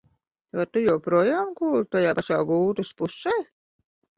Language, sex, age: Latvian, female, 50-59